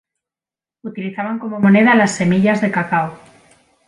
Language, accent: Spanish, España: Centro-Sur peninsular (Madrid, Toledo, Castilla-La Mancha)